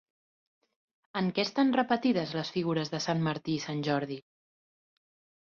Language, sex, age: Catalan, female, 19-29